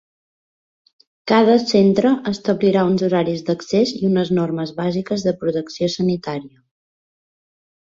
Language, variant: Catalan, Balear